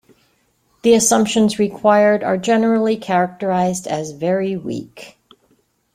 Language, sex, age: English, female, 50-59